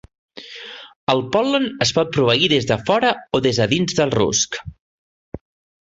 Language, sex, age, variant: Catalan, male, 40-49, Central